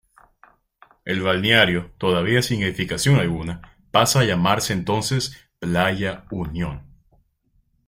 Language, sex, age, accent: Spanish, male, 19-29, Andino-Pacífico: Colombia, Perú, Ecuador, oeste de Bolivia y Venezuela andina